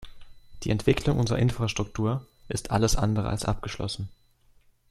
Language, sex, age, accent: German, male, under 19, Deutschland Deutsch